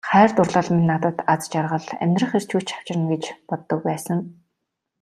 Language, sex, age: Mongolian, female, 19-29